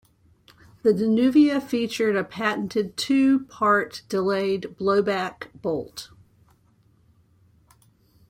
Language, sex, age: English, female, 60-69